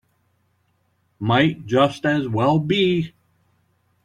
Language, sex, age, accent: English, male, 60-69, United States English